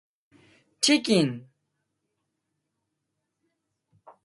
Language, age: English, 19-29